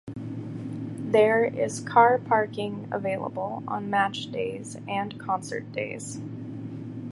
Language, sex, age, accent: English, male, 19-29, United States English